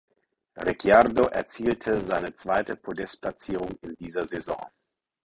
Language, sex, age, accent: German, male, 40-49, Deutschland Deutsch